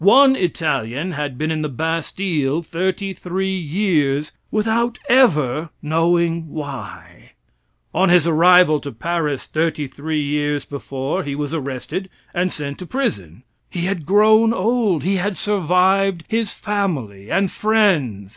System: none